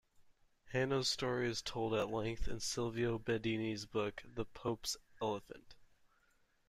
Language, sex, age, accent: English, male, under 19, United States English